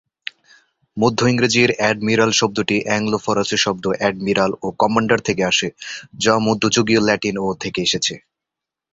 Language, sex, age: Bengali, male, under 19